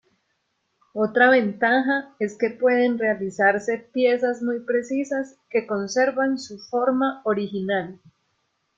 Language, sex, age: Spanish, female, 30-39